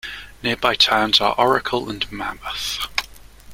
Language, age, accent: English, 19-29, England English